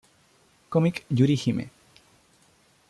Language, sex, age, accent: Spanish, male, 19-29, Chileno: Chile, Cuyo